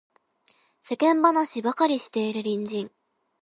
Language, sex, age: Japanese, female, 19-29